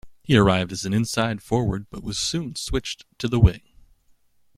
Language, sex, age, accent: English, male, 30-39, United States English